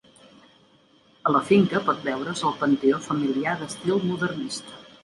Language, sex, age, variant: Catalan, female, 60-69, Central